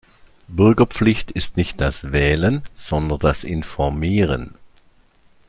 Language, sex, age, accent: German, male, 60-69, Deutschland Deutsch